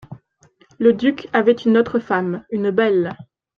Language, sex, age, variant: French, female, 19-29, Français de métropole